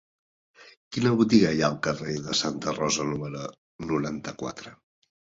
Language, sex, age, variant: Catalan, male, 40-49, Nord-Occidental